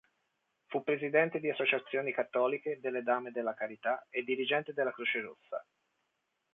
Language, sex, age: Italian, male, 40-49